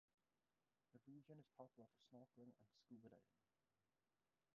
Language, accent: English, Welsh English